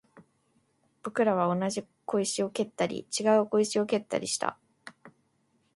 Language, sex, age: Japanese, female, 19-29